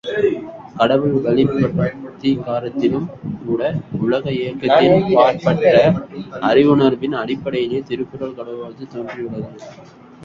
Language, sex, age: Tamil, male, 19-29